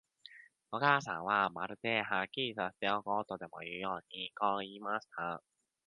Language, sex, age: Japanese, male, 19-29